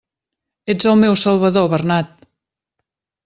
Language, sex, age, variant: Catalan, female, 50-59, Central